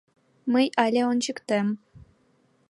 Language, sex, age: Mari, female, 19-29